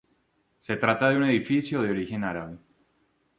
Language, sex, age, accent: Spanish, male, 19-29, Andino-Pacífico: Colombia, Perú, Ecuador, oeste de Bolivia y Venezuela andina